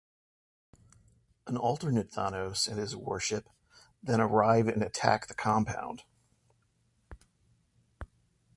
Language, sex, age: English, male, 40-49